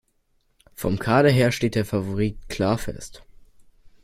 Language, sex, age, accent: German, male, under 19, Deutschland Deutsch